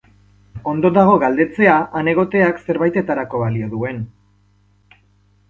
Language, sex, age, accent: Basque, male, 19-29, Erdialdekoa edo Nafarra (Gipuzkoa, Nafarroa)